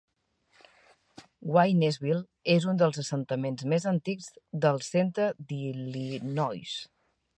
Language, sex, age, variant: Catalan, female, 40-49, Central